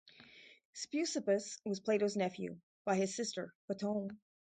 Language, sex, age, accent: English, female, 50-59, United States English